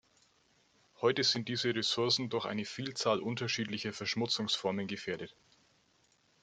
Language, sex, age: German, male, 30-39